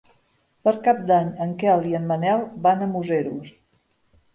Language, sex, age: Catalan, female, 50-59